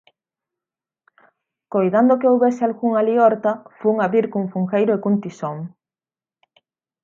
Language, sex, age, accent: Galician, female, 19-29, Atlántico (seseo e gheada); Normativo (estándar)